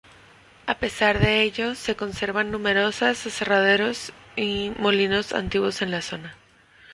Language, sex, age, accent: Spanish, female, 19-29, México